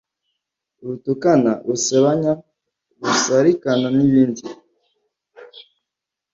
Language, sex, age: Kinyarwanda, male, under 19